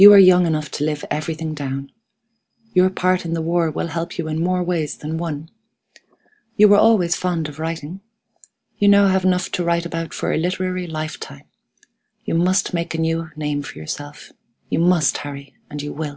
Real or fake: real